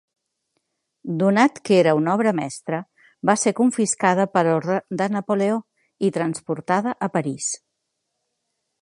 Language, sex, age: Catalan, female, 50-59